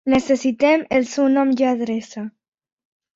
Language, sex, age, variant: Catalan, male, 40-49, Septentrional